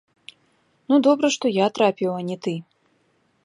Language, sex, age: Belarusian, female, 19-29